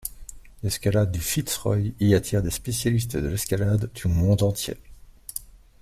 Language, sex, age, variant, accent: French, male, 30-39, Français d'Europe, Français de Belgique